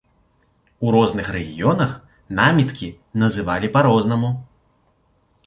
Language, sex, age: Belarusian, male, 30-39